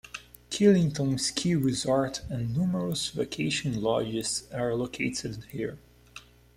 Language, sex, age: English, male, 19-29